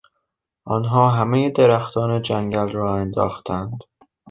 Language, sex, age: Persian, male, under 19